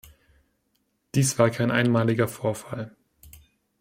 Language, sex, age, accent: German, male, 19-29, Deutschland Deutsch